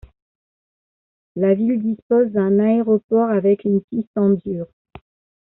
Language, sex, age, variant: French, female, 40-49, Français de métropole